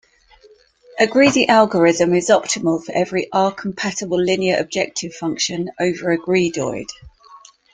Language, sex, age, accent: English, female, 50-59, England English